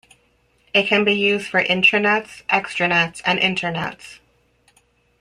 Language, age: English, 30-39